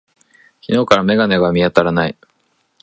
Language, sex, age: Japanese, male, 19-29